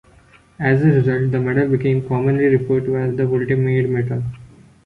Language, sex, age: English, male, under 19